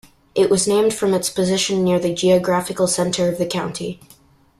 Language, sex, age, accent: English, male, under 19, United States English